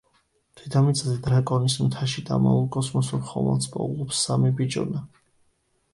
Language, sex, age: Georgian, male, 19-29